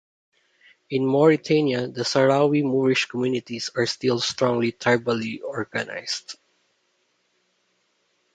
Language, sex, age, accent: English, male, 30-39, Filipino